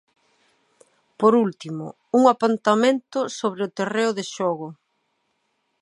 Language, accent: Galician, Atlántico (seseo e gheada)